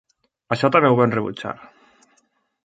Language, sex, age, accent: Catalan, male, 19-29, valencià